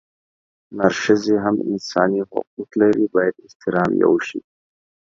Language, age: Pashto, 19-29